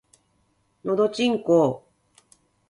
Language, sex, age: Japanese, female, 40-49